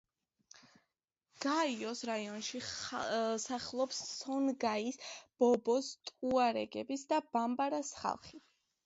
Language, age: Georgian, under 19